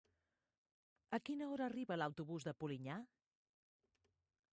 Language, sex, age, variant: Catalan, female, 40-49, Central